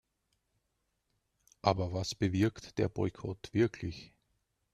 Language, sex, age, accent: German, male, 40-49, Österreichisches Deutsch